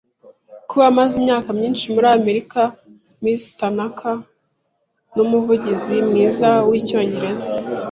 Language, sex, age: Kinyarwanda, female, 19-29